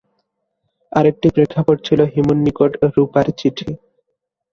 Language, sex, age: Bengali, male, 19-29